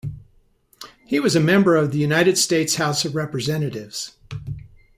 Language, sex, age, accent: English, male, 60-69, United States English